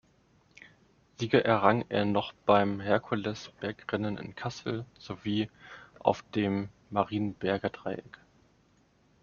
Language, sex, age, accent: German, male, 19-29, Deutschland Deutsch